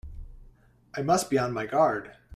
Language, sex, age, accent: English, male, 30-39, United States English